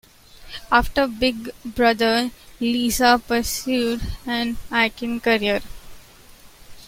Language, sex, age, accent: English, female, 19-29, India and South Asia (India, Pakistan, Sri Lanka)